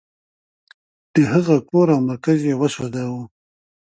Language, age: Pashto, 60-69